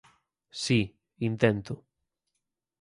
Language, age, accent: Galician, under 19, Normativo (estándar)